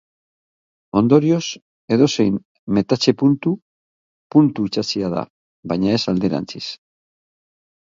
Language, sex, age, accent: Basque, male, 60-69, Mendebalekoa (Araba, Bizkaia, Gipuzkoako mendebaleko herri batzuk)